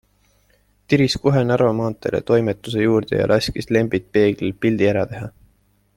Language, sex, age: Estonian, male, 19-29